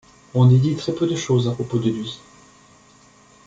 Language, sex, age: French, male, 50-59